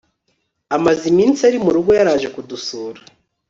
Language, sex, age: Kinyarwanda, male, 30-39